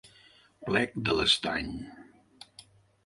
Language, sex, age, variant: Catalan, male, 70-79, Central